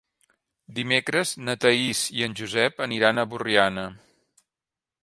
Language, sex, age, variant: Catalan, male, 40-49, Central